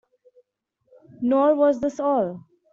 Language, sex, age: English, female, 19-29